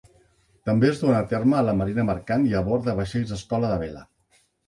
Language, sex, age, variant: Catalan, male, 50-59, Central